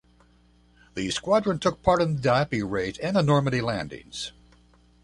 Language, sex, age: English, male, 70-79